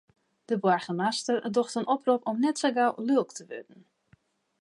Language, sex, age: Western Frisian, female, 40-49